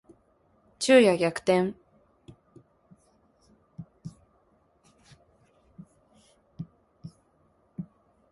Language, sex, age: Japanese, female, 19-29